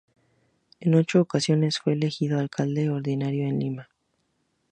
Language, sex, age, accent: Spanish, female, 19-29, México